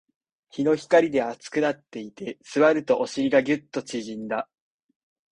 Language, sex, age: Japanese, male, 19-29